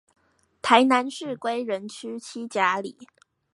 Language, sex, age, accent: Chinese, female, 19-29, 出生地：臺北市